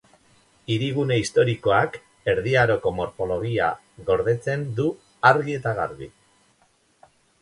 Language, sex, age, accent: Basque, male, 50-59, Mendebalekoa (Araba, Bizkaia, Gipuzkoako mendebaleko herri batzuk)